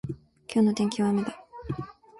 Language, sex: Japanese, female